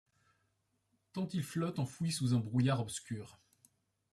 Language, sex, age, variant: French, male, 30-39, Français de métropole